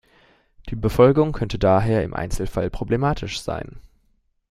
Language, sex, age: German, male, 19-29